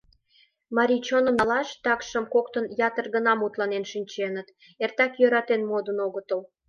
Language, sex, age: Mari, female, 19-29